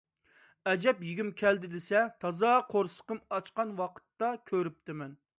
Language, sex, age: Uyghur, male, 30-39